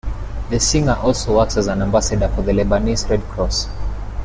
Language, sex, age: English, male, 19-29